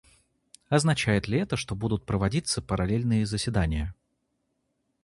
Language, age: Russian, 30-39